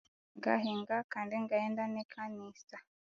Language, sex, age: Konzo, female, 19-29